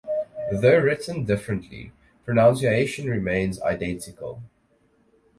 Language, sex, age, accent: English, male, 19-29, Southern African (South Africa, Zimbabwe, Namibia)